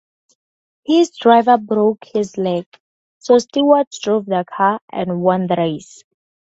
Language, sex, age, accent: English, female, 19-29, Southern African (South Africa, Zimbabwe, Namibia)